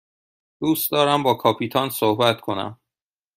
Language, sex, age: Persian, male, 30-39